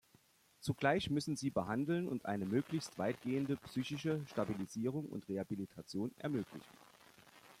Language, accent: German, Deutschland Deutsch